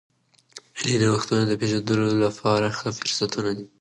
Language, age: Pashto, 19-29